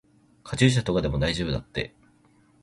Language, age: Japanese, 19-29